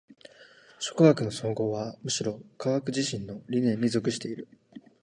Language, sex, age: Japanese, male, 19-29